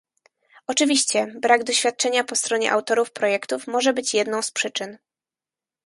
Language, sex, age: Polish, female, 19-29